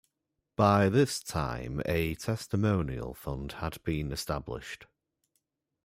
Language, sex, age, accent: English, male, 30-39, England English